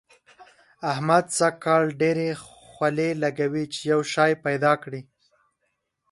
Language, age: Pashto, under 19